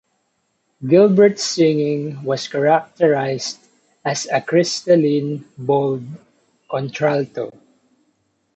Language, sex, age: English, male, 19-29